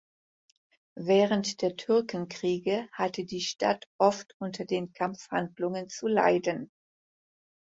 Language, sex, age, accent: German, female, 60-69, Deutschland Deutsch